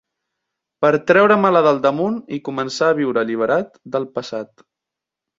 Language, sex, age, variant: Catalan, male, 19-29, Central